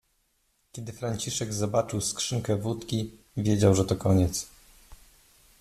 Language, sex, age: Polish, male, 30-39